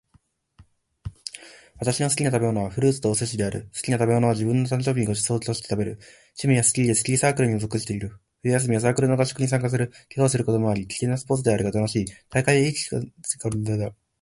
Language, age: Japanese, 19-29